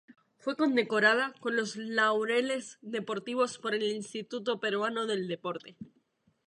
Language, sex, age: Spanish, female, 19-29